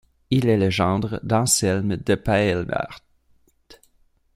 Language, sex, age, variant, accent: French, male, 19-29, Français d'Amérique du Nord, Français du Canada